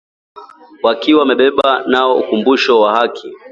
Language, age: Swahili, 30-39